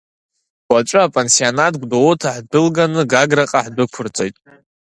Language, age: Abkhazian, under 19